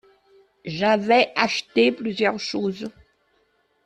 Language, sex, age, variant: French, female, 60-69, Français des départements et régions d'outre-mer